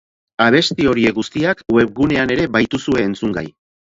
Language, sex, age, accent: Basque, male, 50-59, Erdialdekoa edo Nafarra (Gipuzkoa, Nafarroa)